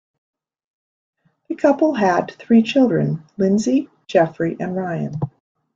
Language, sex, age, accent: English, female, 50-59, United States English